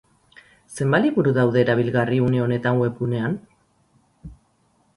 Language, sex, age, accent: Basque, female, 40-49, Erdialdekoa edo Nafarra (Gipuzkoa, Nafarroa)